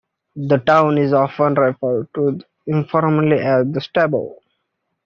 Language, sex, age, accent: English, male, 19-29, India and South Asia (India, Pakistan, Sri Lanka)